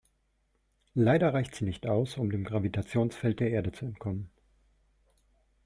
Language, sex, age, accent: German, male, 30-39, Deutschland Deutsch